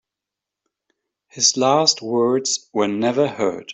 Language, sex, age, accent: English, male, 50-59, United States English